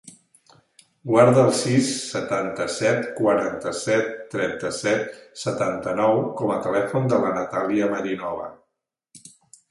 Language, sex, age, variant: Catalan, male, 60-69, Central